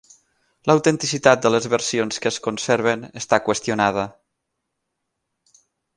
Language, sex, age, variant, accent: Catalan, male, 30-39, Valencià meridional, central; valencià